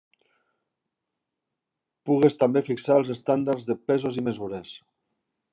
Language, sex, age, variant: Catalan, male, 40-49, Central